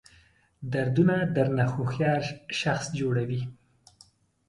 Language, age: Pashto, 30-39